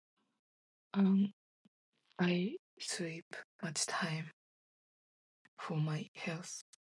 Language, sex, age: English, female, 19-29